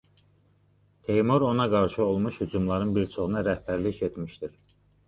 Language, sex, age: Azerbaijani, male, 30-39